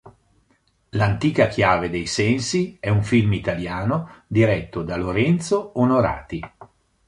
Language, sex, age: Italian, male, 60-69